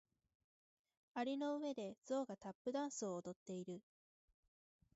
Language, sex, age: Japanese, female, 19-29